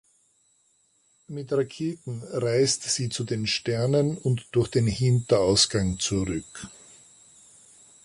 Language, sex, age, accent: German, male, 60-69, Österreichisches Deutsch